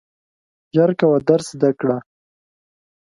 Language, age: Pashto, 19-29